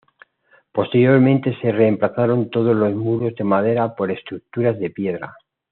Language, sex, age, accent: Spanish, male, 50-59, España: Centro-Sur peninsular (Madrid, Toledo, Castilla-La Mancha)